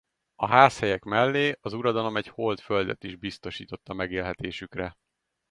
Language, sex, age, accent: Hungarian, male, 30-39, budapesti